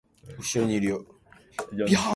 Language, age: Japanese, under 19